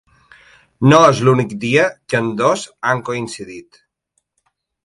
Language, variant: Catalan, Balear